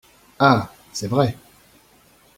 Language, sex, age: French, male, 19-29